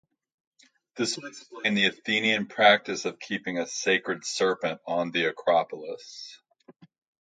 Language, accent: English, United States English